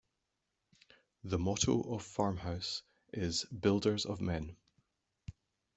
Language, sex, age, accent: English, male, 40-49, Scottish English